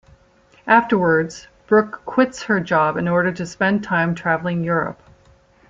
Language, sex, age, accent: English, female, 50-59, United States English